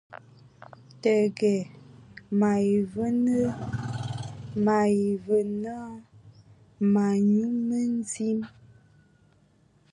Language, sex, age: Ewondo, female, 19-29